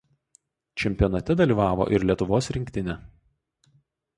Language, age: Lithuanian, 40-49